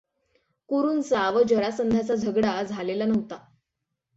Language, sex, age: Marathi, female, 19-29